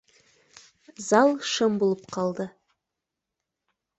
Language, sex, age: Bashkir, female, 30-39